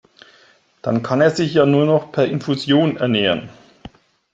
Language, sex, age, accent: German, male, 40-49, Deutschland Deutsch